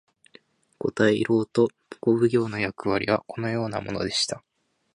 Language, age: Japanese, under 19